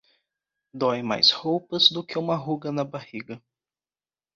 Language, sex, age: Portuguese, male, 19-29